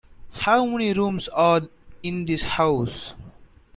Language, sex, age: English, male, 19-29